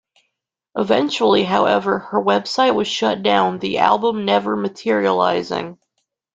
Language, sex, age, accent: English, female, 19-29, United States English